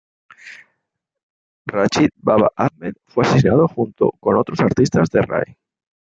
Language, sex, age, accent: Spanish, male, 40-49, España: Sur peninsular (Andalucia, Extremadura, Murcia)